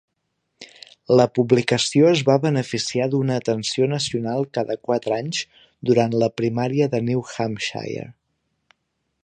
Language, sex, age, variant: Catalan, male, 19-29, Central